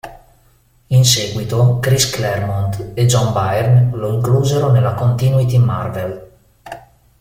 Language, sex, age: Italian, male, 40-49